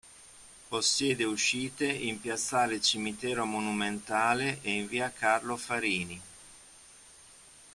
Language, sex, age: Italian, male, 50-59